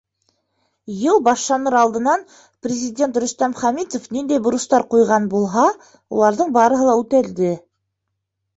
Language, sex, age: Bashkir, female, 30-39